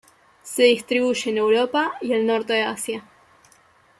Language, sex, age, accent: Spanish, female, 19-29, Rioplatense: Argentina, Uruguay, este de Bolivia, Paraguay